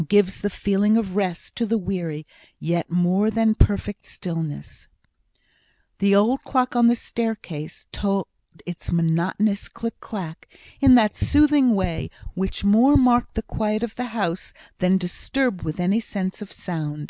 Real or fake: real